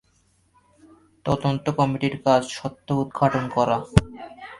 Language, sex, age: Bengali, male, under 19